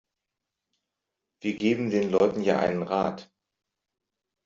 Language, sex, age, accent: German, male, 40-49, Deutschland Deutsch